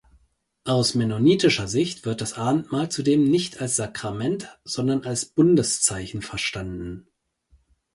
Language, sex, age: German, male, 30-39